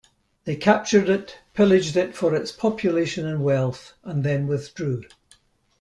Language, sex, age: English, male, 70-79